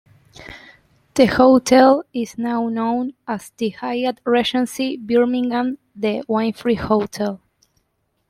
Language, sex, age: English, female, 19-29